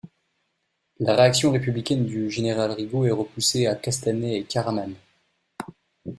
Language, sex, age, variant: French, male, 19-29, Français de métropole